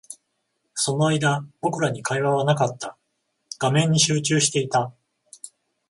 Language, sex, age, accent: Japanese, male, 40-49, 関西